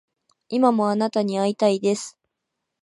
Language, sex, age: Japanese, female, 19-29